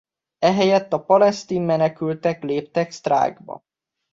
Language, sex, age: Hungarian, male, 30-39